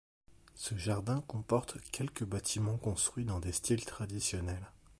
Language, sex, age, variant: French, male, 30-39, Français de métropole